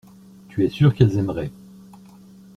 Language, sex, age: French, male, 60-69